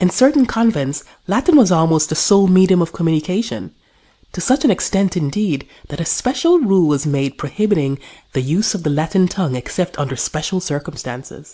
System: none